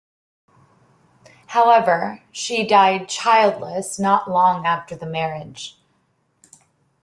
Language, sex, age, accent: English, female, 30-39, United States English